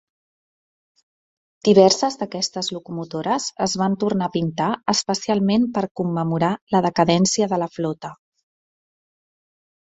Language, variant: Catalan, Central